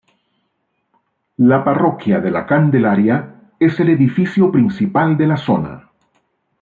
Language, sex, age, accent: Spanish, male, 50-59, América central